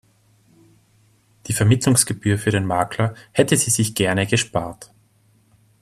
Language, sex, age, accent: German, male, 19-29, Österreichisches Deutsch